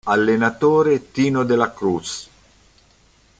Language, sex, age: Italian, male, 50-59